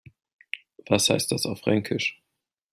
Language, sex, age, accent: German, male, 30-39, Deutschland Deutsch